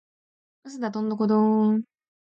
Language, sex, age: Japanese, female, 19-29